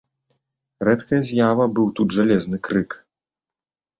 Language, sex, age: Belarusian, male, 30-39